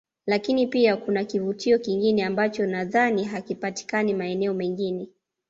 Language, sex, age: Swahili, female, 19-29